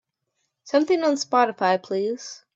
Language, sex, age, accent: English, female, 19-29, United States English